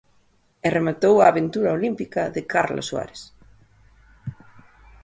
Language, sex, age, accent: Galician, female, 40-49, Atlántico (seseo e gheada)